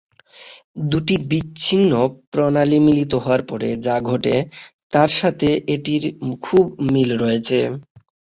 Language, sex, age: Bengali, male, 19-29